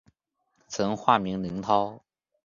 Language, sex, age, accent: Chinese, male, under 19, 出生地：浙江省